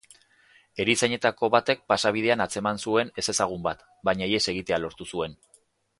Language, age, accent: Basque, 40-49, Erdialdekoa edo Nafarra (Gipuzkoa, Nafarroa)